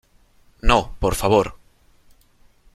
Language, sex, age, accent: Spanish, male, 30-39, España: Norte peninsular (Asturias, Castilla y León, Cantabria, País Vasco, Navarra, Aragón, La Rioja, Guadalajara, Cuenca)